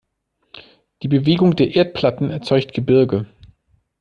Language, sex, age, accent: German, male, 30-39, Deutschland Deutsch